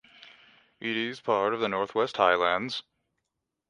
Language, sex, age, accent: English, male, 19-29, United States English